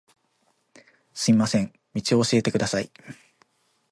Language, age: Japanese, 19-29